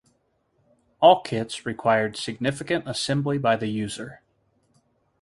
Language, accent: English, United States English